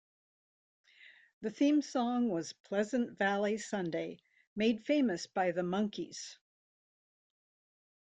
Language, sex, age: English, female, 70-79